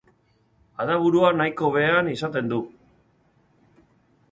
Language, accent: Basque, Mendebalekoa (Araba, Bizkaia, Gipuzkoako mendebaleko herri batzuk)